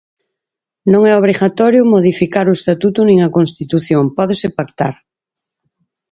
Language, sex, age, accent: Galician, female, 40-49, Central (gheada)